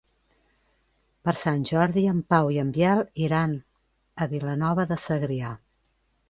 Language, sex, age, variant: Catalan, female, 50-59, Central